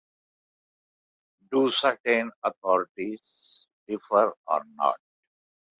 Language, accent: English, India and South Asia (India, Pakistan, Sri Lanka)